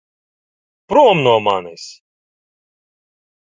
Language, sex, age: Latvian, male, 30-39